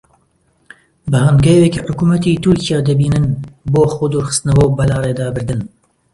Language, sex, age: Central Kurdish, male, 30-39